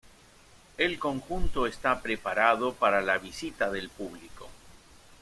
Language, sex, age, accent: Spanish, male, 60-69, Rioplatense: Argentina, Uruguay, este de Bolivia, Paraguay